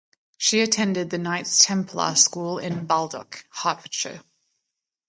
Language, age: English, 30-39